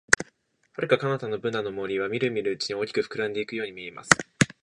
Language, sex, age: Japanese, male, 19-29